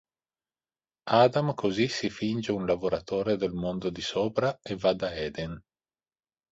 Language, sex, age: Italian, male, 40-49